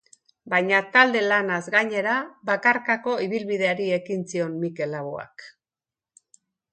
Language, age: Basque, 60-69